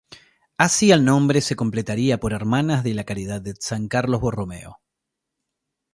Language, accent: Spanish, Rioplatense: Argentina, Uruguay, este de Bolivia, Paraguay